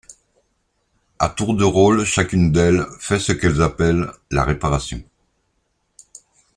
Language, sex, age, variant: French, male, 60-69, Français de métropole